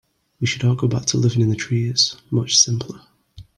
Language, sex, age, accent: English, male, 19-29, England English